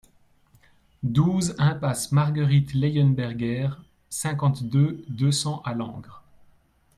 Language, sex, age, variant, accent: French, male, 30-39, Français d'Europe, Français de Suisse